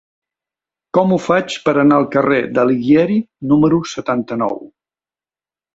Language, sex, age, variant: Catalan, male, 60-69, Central